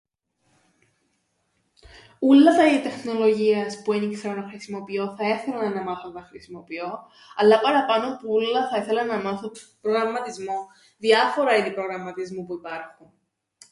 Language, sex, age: Greek, female, 19-29